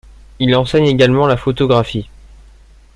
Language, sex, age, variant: French, male, under 19, Français de métropole